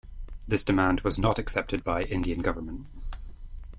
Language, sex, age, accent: English, male, 19-29, Scottish English